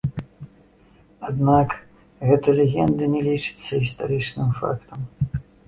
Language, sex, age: Belarusian, male, 50-59